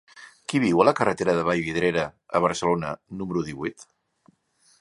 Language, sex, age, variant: Catalan, male, 50-59, Central